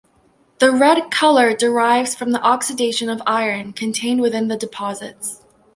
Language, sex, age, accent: English, female, 19-29, Canadian English